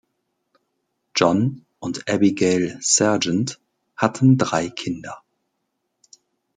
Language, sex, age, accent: German, male, 40-49, Deutschland Deutsch